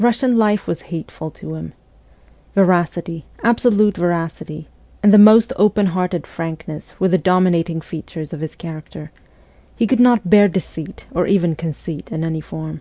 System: none